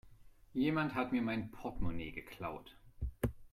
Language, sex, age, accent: German, male, 30-39, Deutschland Deutsch